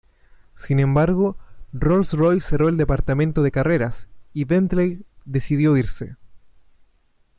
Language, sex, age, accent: Spanish, male, 19-29, Chileno: Chile, Cuyo